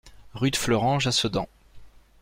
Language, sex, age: French, male, 40-49